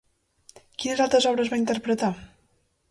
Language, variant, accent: Catalan, Central, central